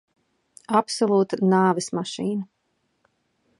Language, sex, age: Latvian, female, 30-39